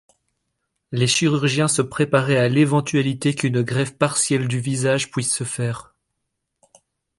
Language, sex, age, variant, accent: French, male, 30-39, Français d'Europe, Français de Belgique